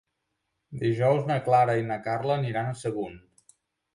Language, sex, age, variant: Catalan, male, 40-49, Central